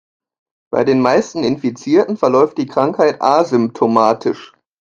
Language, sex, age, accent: German, male, 19-29, Deutschland Deutsch